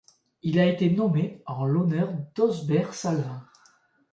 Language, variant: French, Français de métropole